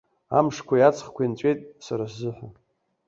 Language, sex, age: Abkhazian, male, 40-49